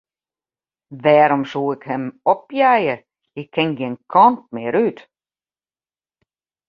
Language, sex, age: Western Frisian, female, 50-59